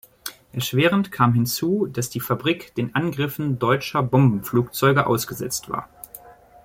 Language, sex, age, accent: German, male, 19-29, Deutschland Deutsch